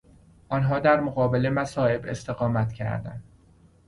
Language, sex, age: Persian, male, 30-39